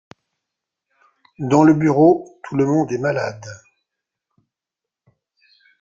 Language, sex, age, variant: French, male, 50-59, Français de métropole